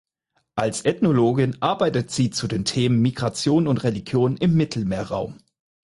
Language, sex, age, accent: German, male, 30-39, Deutschland Deutsch